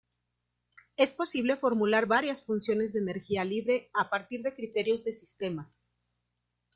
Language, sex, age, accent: Spanish, female, 40-49, México